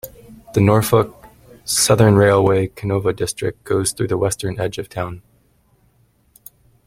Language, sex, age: English, male, 30-39